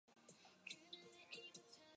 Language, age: English, under 19